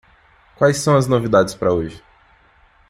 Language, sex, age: Portuguese, male, 19-29